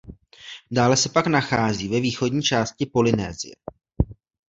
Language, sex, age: Czech, male, 19-29